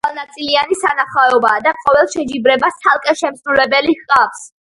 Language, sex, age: Georgian, female, under 19